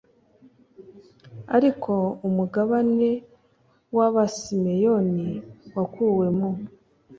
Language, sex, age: Kinyarwanda, female, 19-29